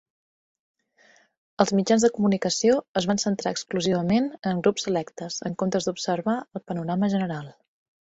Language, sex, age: Catalan, female, 19-29